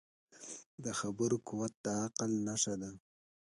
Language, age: Pashto, 19-29